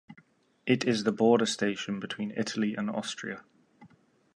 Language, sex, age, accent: English, male, 30-39, England English